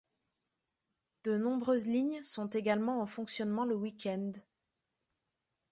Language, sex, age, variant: French, female, 30-39, Français de métropole